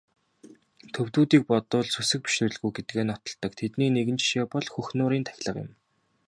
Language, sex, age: Mongolian, male, 19-29